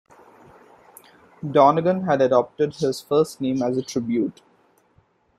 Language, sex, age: English, male, 19-29